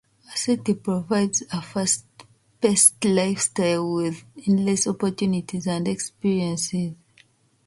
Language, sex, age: English, female, 19-29